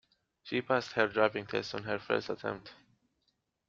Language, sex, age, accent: English, male, 19-29, United States English